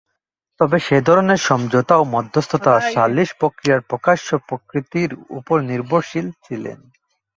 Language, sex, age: Bengali, male, 19-29